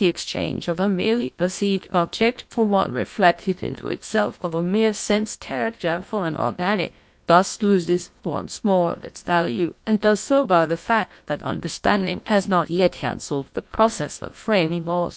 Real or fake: fake